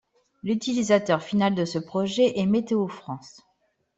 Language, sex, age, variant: French, female, 30-39, Français de métropole